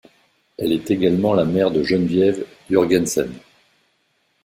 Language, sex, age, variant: French, male, 50-59, Français de métropole